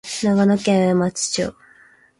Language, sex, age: Japanese, female, 19-29